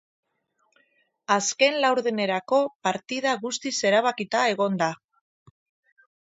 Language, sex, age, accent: Basque, female, 50-59, Erdialdekoa edo Nafarra (Gipuzkoa, Nafarroa)